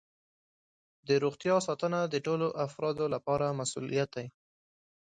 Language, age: Pashto, 19-29